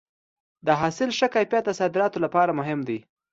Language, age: Pashto, 19-29